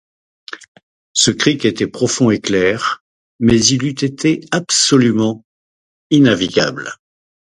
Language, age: French, 50-59